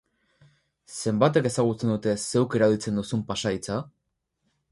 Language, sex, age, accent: Basque, male, 19-29, Mendebalekoa (Araba, Bizkaia, Gipuzkoako mendebaleko herri batzuk)